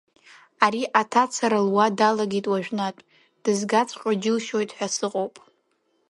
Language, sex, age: Abkhazian, female, under 19